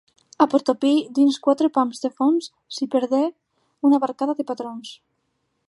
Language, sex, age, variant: Catalan, female, under 19, Alacantí